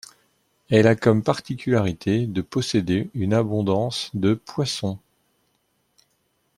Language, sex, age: French, male, 40-49